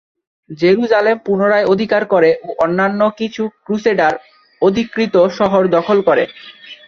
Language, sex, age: Bengali, male, 19-29